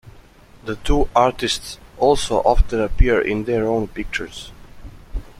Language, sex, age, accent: English, male, 19-29, United States English